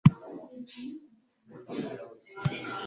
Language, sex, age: Kinyarwanda, male, 40-49